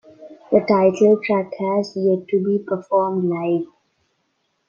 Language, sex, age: English, female, 19-29